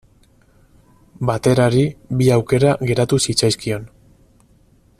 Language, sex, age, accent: Basque, male, 30-39, Mendebalekoa (Araba, Bizkaia, Gipuzkoako mendebaleko herri batzuk)